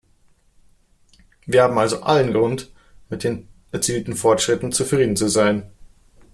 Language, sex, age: German, male, 30-39